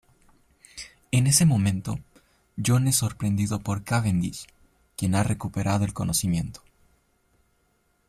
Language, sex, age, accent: Spanish, male, 19-29, Andino-Pacífico: Colombia, Perú, Ecuador, oeste de Bolivia y Venezuela andina